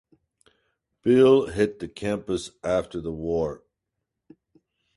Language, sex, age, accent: English, male, 50-59, Irish English